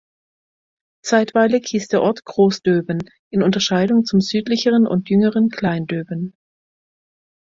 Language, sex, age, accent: German, female, 50-59, Deutschland Deutsch